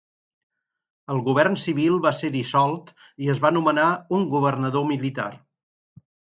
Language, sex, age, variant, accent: Catalan, male, 60-69, Central, central